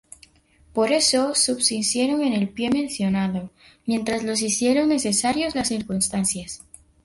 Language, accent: Spanish, Caribe: Cuba, Venezuela, Puerto Rico, República Dominicana, Panamá, Colombia caribeña, México caribeño, Costa del golfo de México